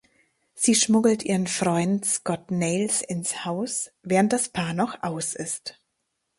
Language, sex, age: German, female, 30-39